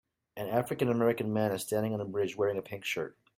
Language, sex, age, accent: English, male, 30-39, United States English